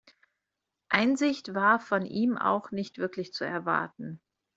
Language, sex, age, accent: German, female, 30-39, Deutschland Deutsch